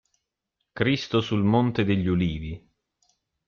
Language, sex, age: Italian, male, 30-39